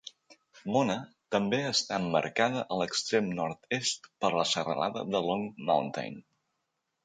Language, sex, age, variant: Catalan, male, 19-29, Balear